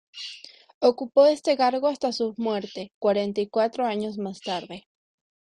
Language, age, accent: Spanish, 19-29, Chileno: Chile, Cuyo